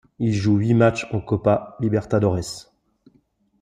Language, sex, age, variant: French, male, 50-59, Français de métropole